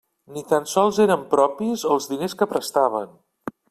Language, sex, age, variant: Catalan, male, 50-59, Central